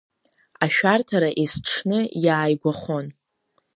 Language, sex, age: Abkhazian, female, under 19